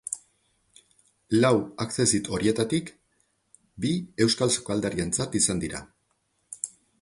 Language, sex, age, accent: Basque, male, 50-59, Mendebalekoa (Araba, Bizkaia, Gipuzkoako mendebaleko herri batzuk)